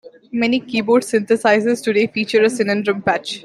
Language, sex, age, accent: English, female, 19-29, India and South Asia (India, Pakistan, Sri Lanka)